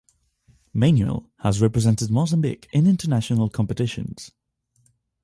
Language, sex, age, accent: English, male, 19-29, England English